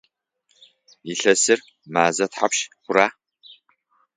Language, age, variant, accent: Adyghe, 40-49, Адыгабзэ (Кирил, пстэумэ зэдыряе), Бжъэдыгъу (Bjeduğ)